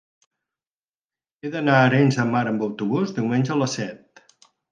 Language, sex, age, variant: Catalan, male, 60-69, Central